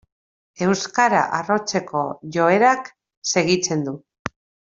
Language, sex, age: Basque, female, 40-49